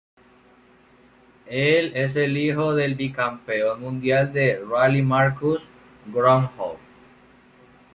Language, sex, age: Spanish, male, under 19